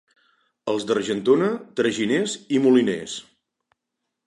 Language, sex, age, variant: Catalan, male, 40-49, Nord-Occidental